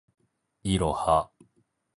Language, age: Japanese, 30-39